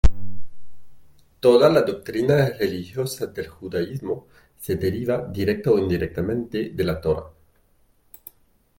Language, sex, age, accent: Spanish, male, 40-49, Andino-Pacífico: Colombia, Perú, Ecuador, oeste de Bolivia y Venezuela andina